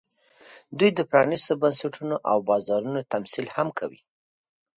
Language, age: Pashto, 40-49